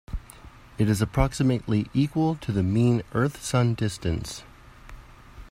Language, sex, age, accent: English, male, 19-29, United States English